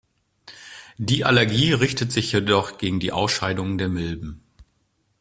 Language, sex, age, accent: German, male, 40-49, Deutschland Deutsch